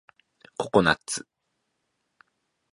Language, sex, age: Japanese, male, 19-29